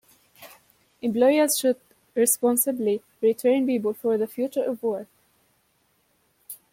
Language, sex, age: English, female, 19-29